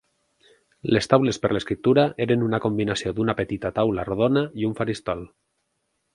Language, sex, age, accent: Catalan, male, 19-29, valencià